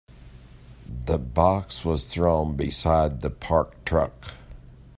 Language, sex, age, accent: English, male, 50-59, United States English